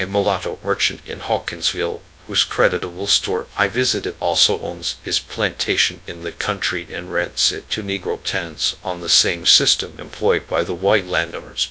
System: TTS, GradTTS